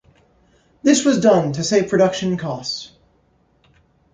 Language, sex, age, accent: English, male, 30-39, United States English